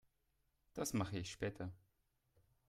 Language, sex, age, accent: German, male, 19-29, Deutschland Deutsch